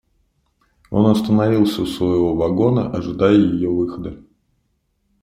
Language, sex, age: Russian, male, 30-39